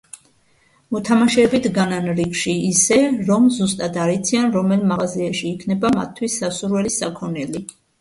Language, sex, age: Georgian, female, 50-59